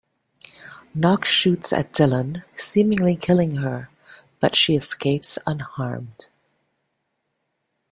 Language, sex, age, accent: English, female, 50-59, Canadian English